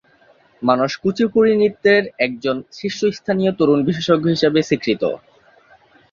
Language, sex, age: Bengali, male, 19-29